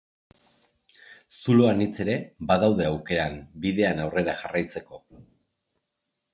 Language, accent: Basque, Erdialdekoa edo Nafarra (Gipuzkoa, Nafarroa)